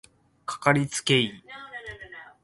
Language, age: Japanese, 30-39